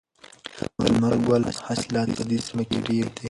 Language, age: Pashto, under 19